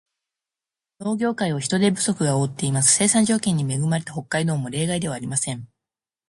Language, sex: Japanese, female